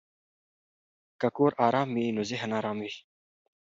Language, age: Pashto, 19-29